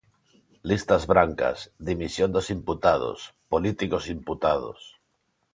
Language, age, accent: Galician, 40-49, Neofalante